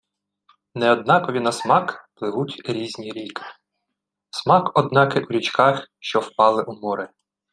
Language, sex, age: Ukrainian, male, 30-39